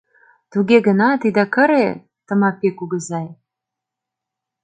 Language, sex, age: Mari, female, 30-39